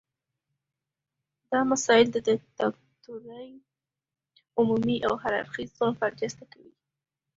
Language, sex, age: Pashto, female, under 19